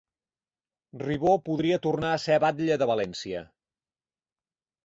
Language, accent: Catalan, nord-oriental